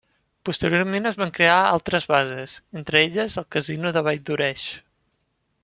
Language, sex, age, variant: Catalan, male, 19-29, Central